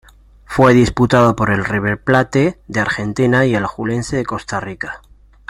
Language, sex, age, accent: Spanish, male, 30-39, España: Centro-Sur peninsular (Madrid, Toledo, Castilla-La Mancha)